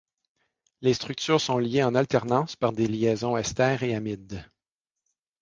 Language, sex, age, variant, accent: French, male, 50-59, Français d'Amérique du Nord, Français du Canada